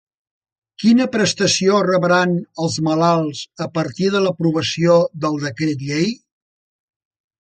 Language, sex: Catalan, male